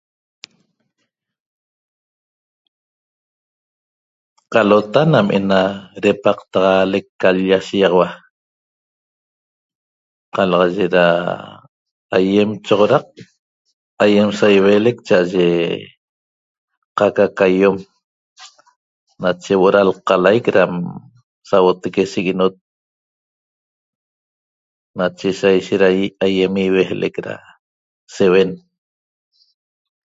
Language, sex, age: Toba, male, 60-69